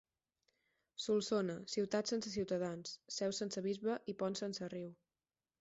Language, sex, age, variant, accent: Catalan, female, 19-29, Balear, menorquí